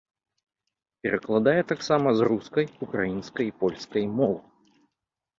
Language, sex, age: Belarusian, male, 30-39